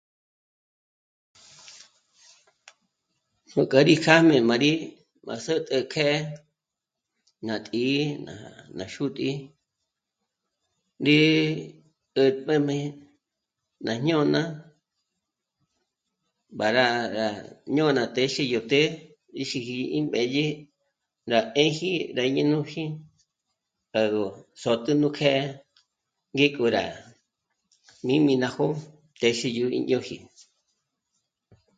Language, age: Michoacán Mazahua, 19-29